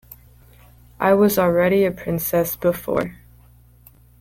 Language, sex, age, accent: English, female, under 19, Canadian English